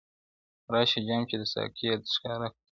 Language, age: Pashto, 19-29